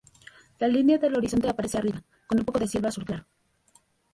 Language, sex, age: Spanish, female, 30-39